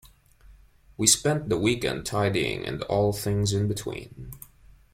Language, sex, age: English, male, 19-29